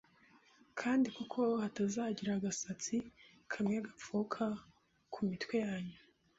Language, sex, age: Kinyarwanda, female, 50-59